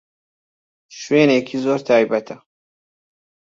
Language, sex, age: Central Kurdish, male, 19-29